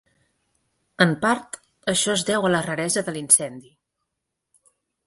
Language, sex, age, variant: Catalan, female, 40-49, Central